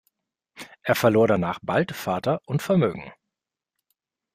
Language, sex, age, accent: German, male, 40-49, Deutschland Deutsch